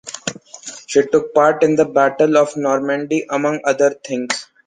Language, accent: English, India and South Asia (India, Pakistan, Sri Lanka)